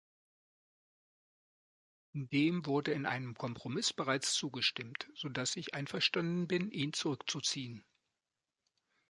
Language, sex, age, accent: German, male, 50-59, Deutschland Deutsch